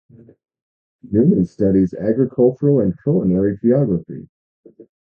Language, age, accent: English, 40-49, United States English